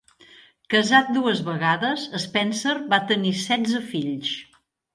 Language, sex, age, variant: Catalan, female, 50-59, Central